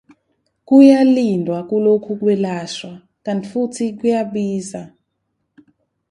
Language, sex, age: Zulu, female, 19-29